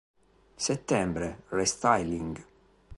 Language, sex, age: Italian, male, 30-39